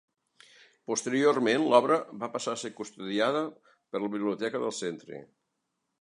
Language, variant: Catalan, Central